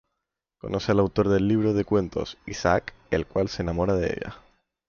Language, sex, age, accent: Spanish, male, 19-29, España: Centro-Sur peninsular (Madrid, Toledo, Castilla-La Mancha); España: Islas Canarias